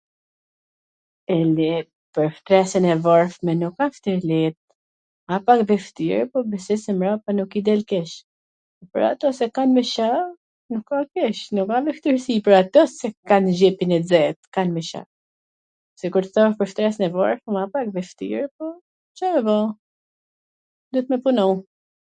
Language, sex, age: Gheg Albanian, female, 40-49